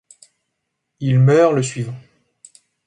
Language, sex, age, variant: French, male, 19-29, Français de métropole